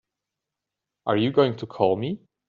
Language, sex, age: English, male, 19-29